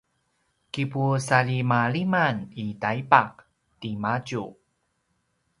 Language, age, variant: Paiwan, 30-39, pinayuanan a kinaikacedasan (東排灣語)